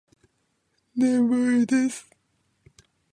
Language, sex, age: Japanese, male, 19-29